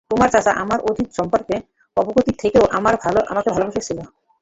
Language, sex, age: Bengali, female, 50-59